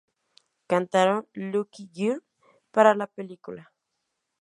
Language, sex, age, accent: Spanish, female, 19-29, México